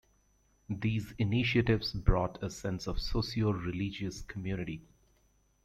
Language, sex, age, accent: English, male, 40-49, United States English